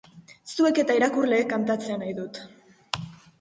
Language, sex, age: Basque, female, under 19